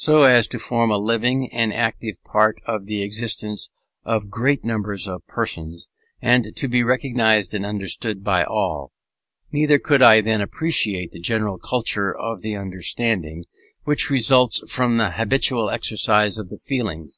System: none